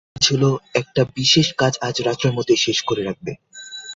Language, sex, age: Bengali, male, 19-29